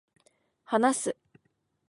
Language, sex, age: Japanese, female, 19-29